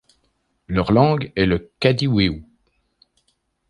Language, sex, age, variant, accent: French, male, 50-59, Français d'Europe, Français de Suisse